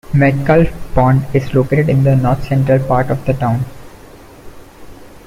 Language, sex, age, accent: English, male, 19-29, India and South Asia (India, Pakistan, Sri Lanka)